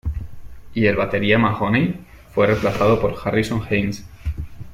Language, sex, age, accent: Spanish, male, 19-29, España: Centro-Sur peninsular (Madrid, Toledo, Castilla-La Mancha)